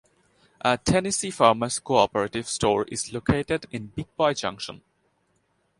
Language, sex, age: English, male, 19-29